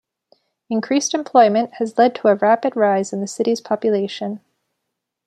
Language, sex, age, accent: English, female, 19-29, United States English